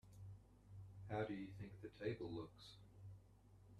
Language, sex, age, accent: English, male, 30-39, Australian English